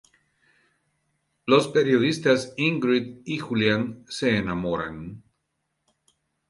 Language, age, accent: Spanish, 50-59, Andino-Pacífico: Colombia, Perú, Ecuador, oeste de Bolivia y Venezuela andina